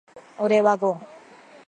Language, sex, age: Japanese, female, 19-29